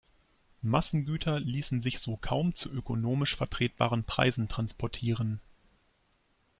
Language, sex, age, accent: German, male, 30-39, Deutschland Deutsch